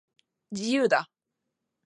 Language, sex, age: Japanese, female, 19-29